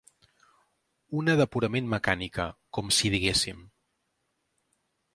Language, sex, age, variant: Catalan, male, 40-49, Central